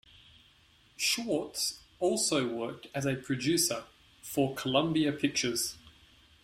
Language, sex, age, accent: English, male, 30-39, Australian English